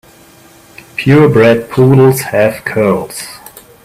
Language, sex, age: English, male, 40-49